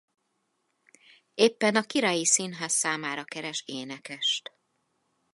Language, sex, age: Hungarian, female, 50-59